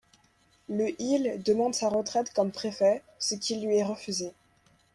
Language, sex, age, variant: French, female, under 19, Français de métropole